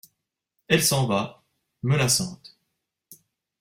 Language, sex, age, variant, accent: French, male, 30-39, Français d'Europe, Français de Suisse